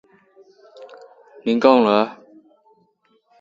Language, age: English, 19-29